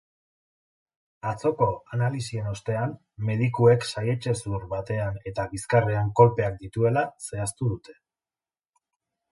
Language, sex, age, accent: Basque, male, 19-29, Erdialdekoa edo Nafarra (Gipuzkoa, Nafarroa)